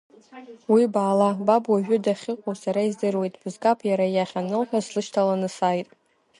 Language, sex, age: Abkhazian, female, under 19